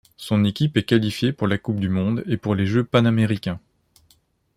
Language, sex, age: French, male, 30-39